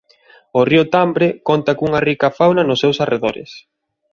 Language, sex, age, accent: Galician, male, 30-39, Normativo (estándar)